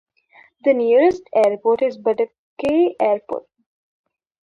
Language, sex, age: English, female, under 19